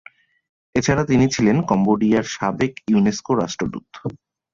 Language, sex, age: Bengali, male, 30-39